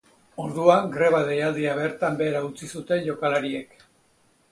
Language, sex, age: Basque, male, 60-69